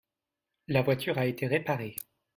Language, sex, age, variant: French, male, 19-29, Français de métropole